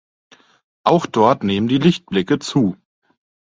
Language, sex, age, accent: German, male, 19-29, Deutschland Deutsch